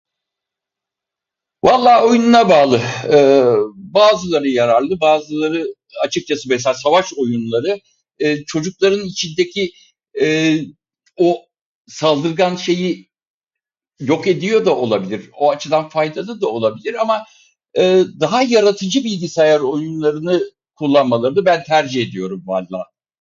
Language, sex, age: Turkish, male, 60-69